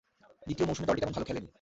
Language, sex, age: Bengali, male, 19-29